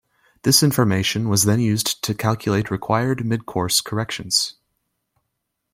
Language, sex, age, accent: English, male, 19-29, United States English